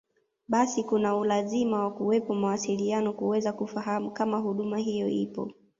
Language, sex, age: Swahili, female, 19-29